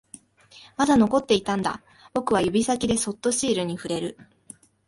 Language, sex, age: Japanese, female, 19-29